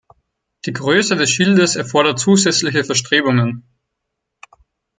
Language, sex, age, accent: German, male, 19-29, Österreichisches Deutsch